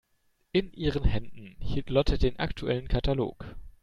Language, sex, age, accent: German, male, 19-29, Deutschland Deutsch